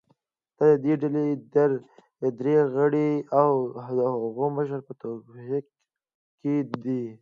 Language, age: Pashto, under 19